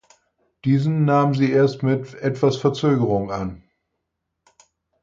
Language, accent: German, Norddeutsch